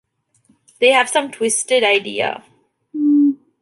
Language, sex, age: English, female, 19-29